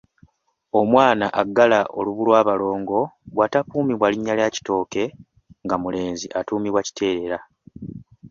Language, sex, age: Ganda, male, 19-29